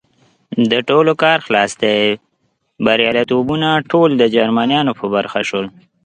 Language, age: Pashto, 19-29